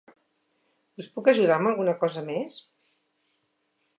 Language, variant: Catalan, Central